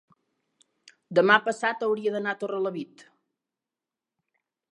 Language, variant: Catalan, Central